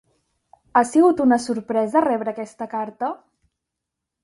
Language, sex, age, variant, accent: Catalan, female, 19-29, Central, central